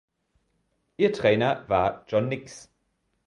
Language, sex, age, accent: German, male, 19-29, Deutschland Deutsch